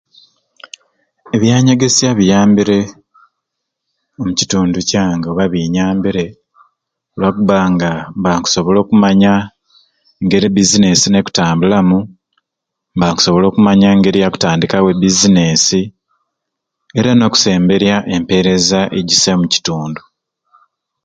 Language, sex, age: Ruuli, male, 40-49